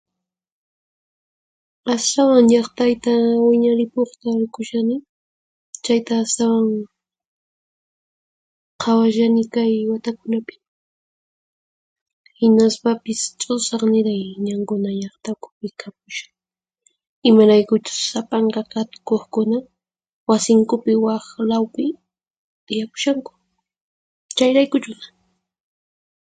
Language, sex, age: Puno Quechua, female, 19-29